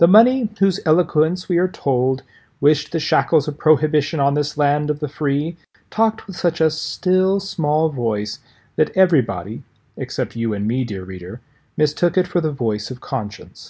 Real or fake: real